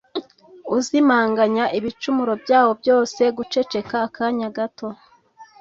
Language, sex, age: Kinyarwanda, female, 19-29